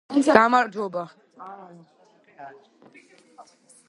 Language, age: Georgian, under 19